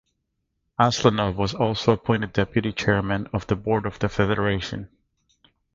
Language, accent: English, United States English